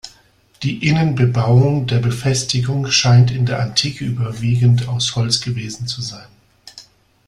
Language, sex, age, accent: German, male, 50-59, Deutschland Deutsch